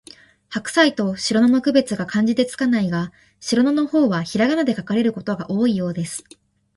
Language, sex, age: Japanese, female, 19-29